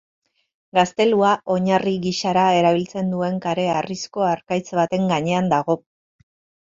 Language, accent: Basque, Mendebalekoa (Araba, Bizkaia, Gipuzkoako mendebaleko herri batzuk)